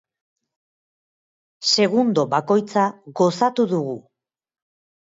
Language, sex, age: Basque, female, 30-39